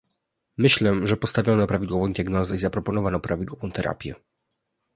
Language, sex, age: Polish, male, 19-29